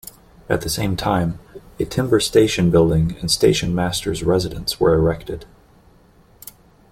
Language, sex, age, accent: English, male, 30-39, United States English